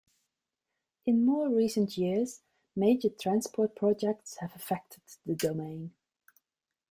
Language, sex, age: English, female, 40-49